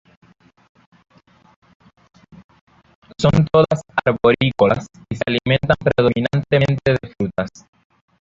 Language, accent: Spanish, Caribe: Cuba, Venezuela, Puerto Rico, República Dominicana, Panamá, Colombia caribeña, México caribeño, Costa del golfo de México